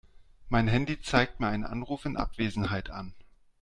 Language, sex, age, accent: German, male, 40-49, Deutschland Deutsch